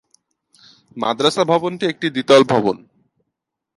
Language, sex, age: Bengali, male, 30-39